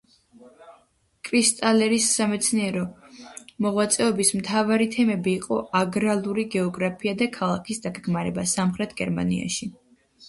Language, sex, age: Georgian, female, under 19